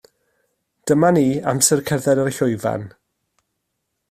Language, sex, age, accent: Welsh, male, 30-39, Y Deyrnas Unedig Cymraeg